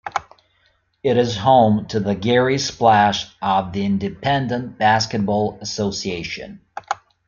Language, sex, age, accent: English, male, 40-49, United States English